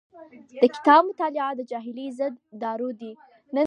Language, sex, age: Pashto, female, under 19